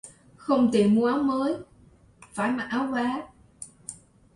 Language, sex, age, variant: Vietnamese, female, 19-29, Sài Gòn